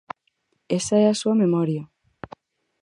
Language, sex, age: Galician, female, 19-29